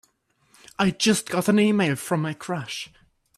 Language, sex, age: English, male, under 19